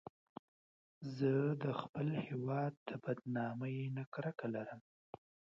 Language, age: Pashto, 19-29